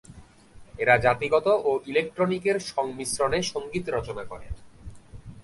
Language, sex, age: Bengali, male, 19-29